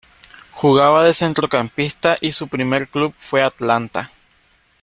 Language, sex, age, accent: Spanish, male, 19-29, América central